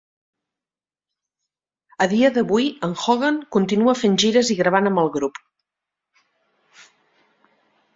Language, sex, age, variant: Catalan, female, 50-59, Central